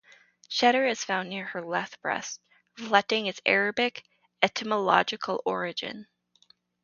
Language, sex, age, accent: English, female, 19-29, United States English; Canadian English